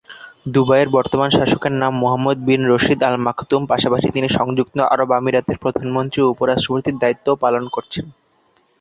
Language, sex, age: Bengali, male, under 19